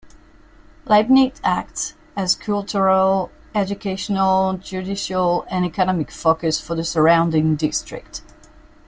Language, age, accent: English, 40-49, United States English